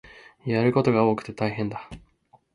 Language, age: Japanese, 19-29